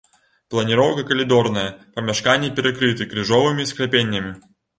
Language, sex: Belarusian, male